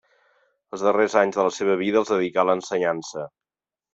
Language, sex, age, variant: Catalan, male, 40-49, Central